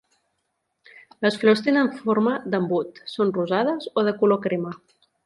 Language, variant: Catalan, Central